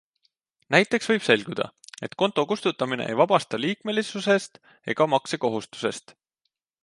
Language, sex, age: Estonian, male, 19-29